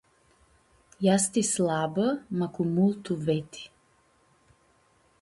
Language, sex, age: Aromanian, female, 30-39